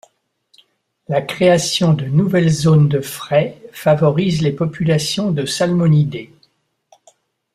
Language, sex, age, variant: French, male, 70-79, Français de métropole